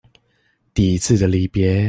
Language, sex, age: Chinese, male, 19-29